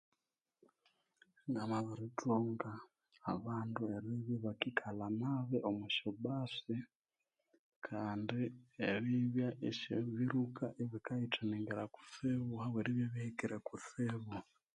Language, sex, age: Konzo, male, 19-29